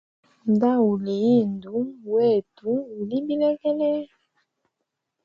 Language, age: Hemba, 30-39